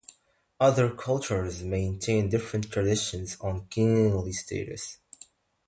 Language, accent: English, Southern African (South Africa, Zimbabwe, Namibia)